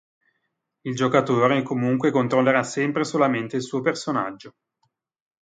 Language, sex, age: Italian, male, 40-49